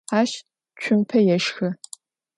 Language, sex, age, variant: Adyghe, female, 19-29, Адыгабзэ (Кирил, пстэумэ зэдыряе)